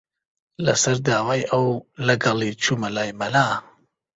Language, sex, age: Central Kurdish, male, 19-29